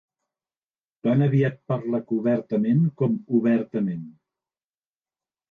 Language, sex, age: Catalan, male, 60-69